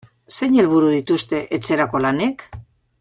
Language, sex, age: Basque, female, 60-69